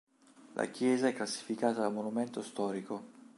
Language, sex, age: Italian, male, 50-59